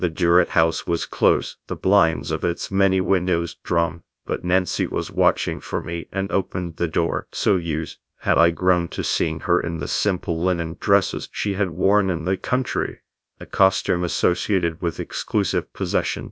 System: TTS, GradTTS